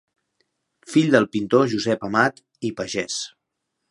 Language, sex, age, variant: Catalan, male, 30-39, Central